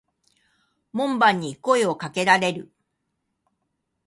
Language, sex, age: Japanese, female, 60-69